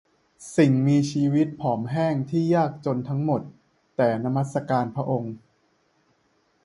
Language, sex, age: Thai, male, 30-39